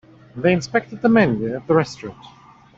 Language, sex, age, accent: English, male, 19-29, England English